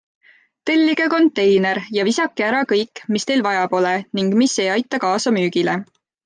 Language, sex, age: Estonian, female, 19-29